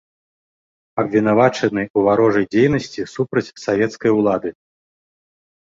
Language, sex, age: Belarusian, male, 30-39